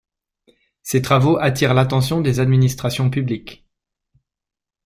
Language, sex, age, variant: French, male, 40-49, Français de métropole